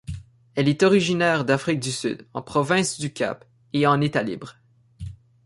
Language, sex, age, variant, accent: French, male, 19-29, Français d'Amérique du Nord, Français du Canada